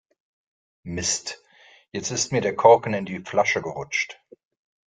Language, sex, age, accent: German, male, 30-39, Deutschland Deutsch